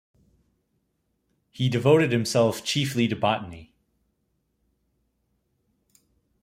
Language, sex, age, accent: English, male, 30-39, United States English